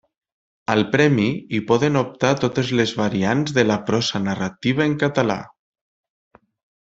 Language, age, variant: Catalan, 30-39, Nord-Occidental